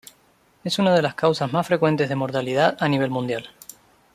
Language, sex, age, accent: Spanish, male, 19-29, Rioplatense: Argentina, Uruguay, este de Bolivia, Paraguay